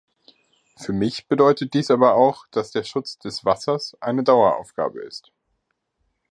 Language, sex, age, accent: German, male, 30-39, Deutschland Deutsch